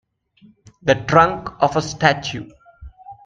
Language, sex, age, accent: English, male, under 19, India and South Asia (India, Pakistan, Sri Lanka)